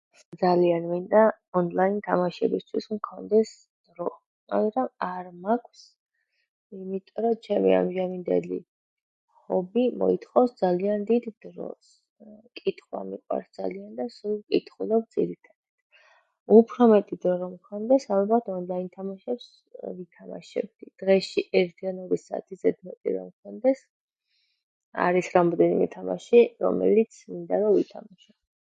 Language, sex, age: Georgian, female, 30-39